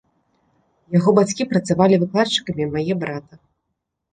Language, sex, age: Belarusian, female, 30-39